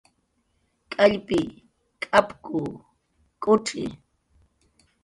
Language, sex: Jaqaru, female